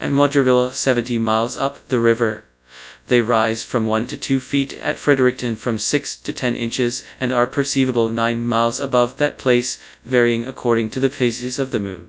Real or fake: fake